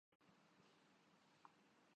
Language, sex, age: Urdu, male, 19-29